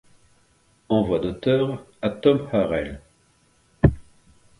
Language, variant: French, Français de métropole